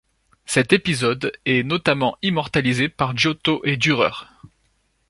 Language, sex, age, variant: French, male, 30-39, Français de métropole